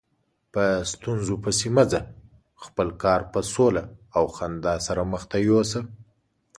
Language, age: Pashto, 30-39